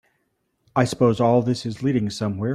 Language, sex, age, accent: English, male, 60-69, United States English